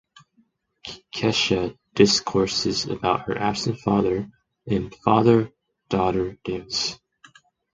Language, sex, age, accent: English, male, 19-29, United States English